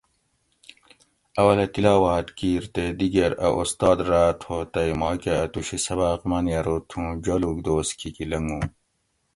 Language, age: Gawri, 40-49